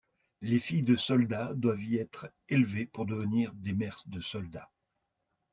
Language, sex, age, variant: French, male, 50-59, Français de métropole